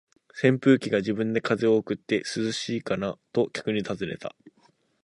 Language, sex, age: Japanese, male, 19-29